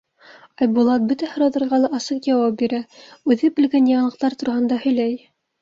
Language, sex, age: Bashkir, female, under 19